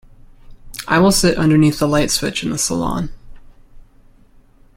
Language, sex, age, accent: English, male, 19-29, United States English